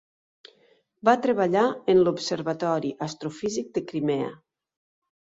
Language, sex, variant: Catalan, female, Nord-Occidental